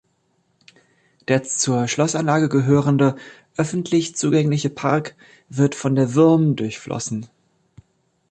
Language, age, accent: German, 30-39, Deutschland Deutsch